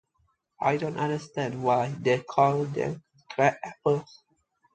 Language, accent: English, Malaysian English